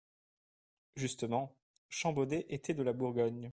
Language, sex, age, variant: French, male, 19-29, Français de métropole